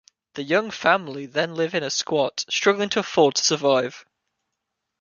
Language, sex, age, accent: English, male, 19-29, England English